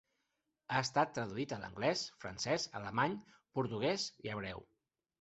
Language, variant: Catalan, Central